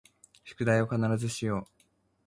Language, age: Japanese, 19-29